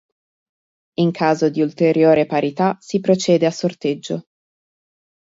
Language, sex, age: Italian, female, 30-39